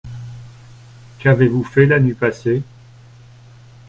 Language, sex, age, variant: French, male, 40-49, Français de métropole